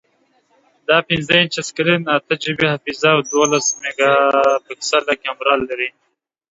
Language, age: Pashto, 19-29